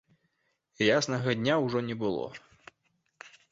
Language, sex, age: Belarusian, male, 19-29